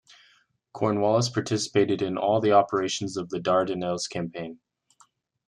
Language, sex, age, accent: English, male, 30-39, United States English